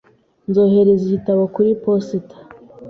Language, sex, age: Kinyarwanda, female, 40-49